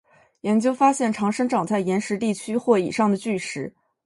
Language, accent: Chinese, 出生地：江苏省